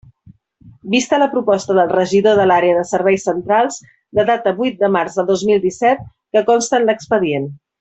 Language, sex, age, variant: Catalan, female, 40-49, Central